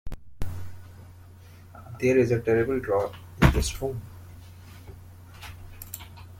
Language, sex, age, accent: English, male, 19-29, India and South Asia (India, Pakistan, Sri Lanka)